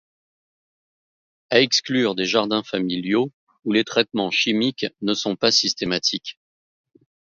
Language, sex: French, male